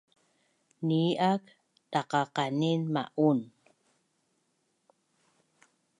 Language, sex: Bunun, female